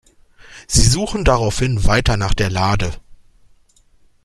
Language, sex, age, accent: German, male, 40-49, Deutschland Deutsch